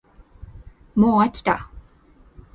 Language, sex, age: Japanese, female, 19-29